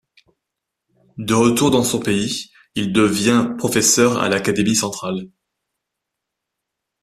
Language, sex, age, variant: French, male, 19-29, Français de métropole